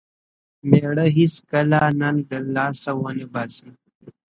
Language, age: Pashto, 19-29